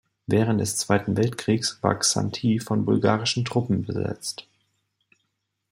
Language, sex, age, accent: German, male, 30-39, Deutschland Deutsch